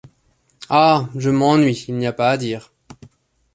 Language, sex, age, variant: French, male, 30-39, Français de métropole